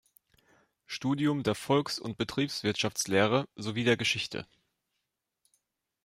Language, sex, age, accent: German, male, 19-29, Deutschland Deutsch